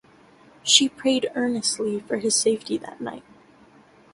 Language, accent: English, United States English